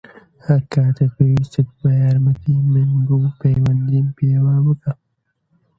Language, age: Central Kurdish, 19-29